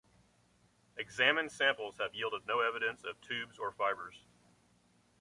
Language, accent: English, United States English